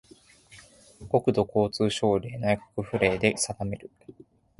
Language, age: Japanese, 19-29